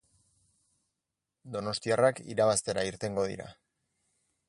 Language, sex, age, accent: Basque, male, 40-49, Erdialdekoa edo Nafarra (Gipuzkoa, Nafarroa)